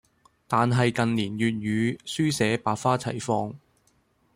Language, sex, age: Cantonese, male, 19-29